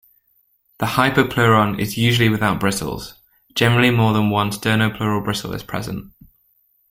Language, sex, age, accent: English, male, 19-29, England English